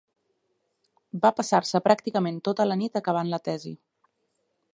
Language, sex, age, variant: Catalan, female, 30-39, Central